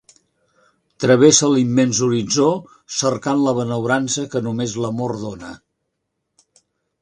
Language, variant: Catalan, Central